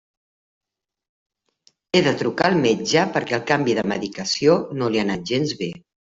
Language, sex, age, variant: Catalan, female, 50-59, Central